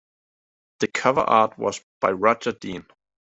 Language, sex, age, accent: English, male, 30-39, United States English